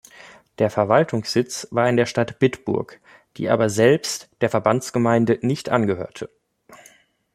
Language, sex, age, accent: German, male, 30-39, Deutschland Deutsch